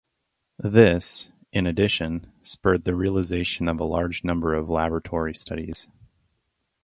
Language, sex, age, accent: English, male, 19-29, United States English